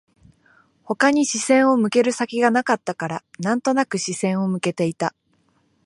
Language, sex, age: Japanese, female, 19-29